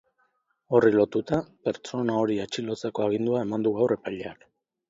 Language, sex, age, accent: Basque, male, 40-49, Mendebalekoa (Araba, Bizkaia, Gipuzkoako mendebaleko herri batzuk)